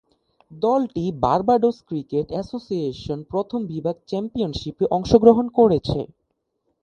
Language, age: Bengali, 19-29